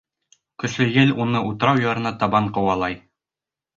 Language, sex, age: Bashkir, male, under 19